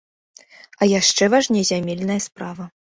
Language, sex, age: Belarusian, female, 19-29